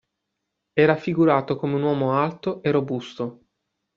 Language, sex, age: Italian, male, 30-39